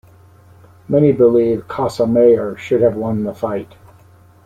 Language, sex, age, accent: English, male, 60-69, Canadian English